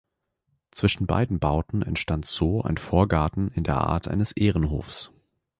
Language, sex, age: German, male, 19-29